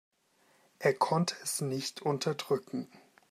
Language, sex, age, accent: German, male, 19-29, Deutschland Deutsch